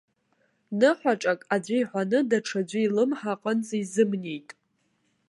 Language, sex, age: Abkhazian, female, 19-29